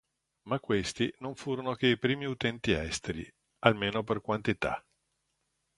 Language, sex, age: Italian, male, 50-59